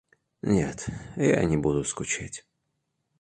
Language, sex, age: Russian, male, 19-29